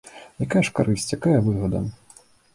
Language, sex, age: Belarusian, male, 19-29